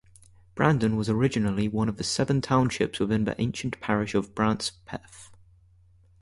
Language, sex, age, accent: English, male, 19-29, England English